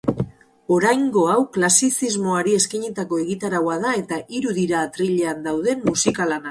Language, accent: Basque, Mendebalekoa (Araba, Bizkaia, Gipuzkoako mendebaleko herri batzuk)